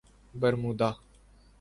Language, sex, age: Urdu, male, 19-29